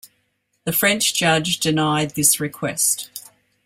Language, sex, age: English, female, 60-69